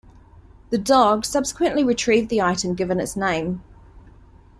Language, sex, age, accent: English, female, 30-39, New Zealand English